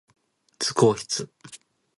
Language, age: Japanese, 19-29